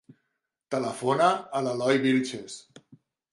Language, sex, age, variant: Catalan, male, 50-59, Central